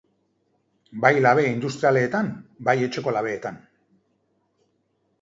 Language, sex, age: Basque, male, 50-59